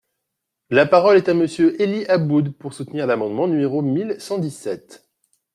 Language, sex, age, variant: French, male, 40-49, Français de métropole